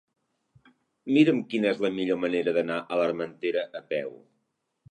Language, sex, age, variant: Catalan, male, 50-59, Central